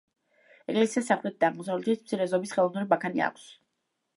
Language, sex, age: Georgian, female, under 19